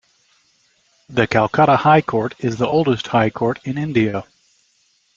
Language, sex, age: English, male, 40-49